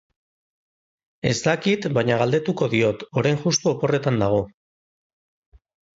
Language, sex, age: Basque, male, 40-49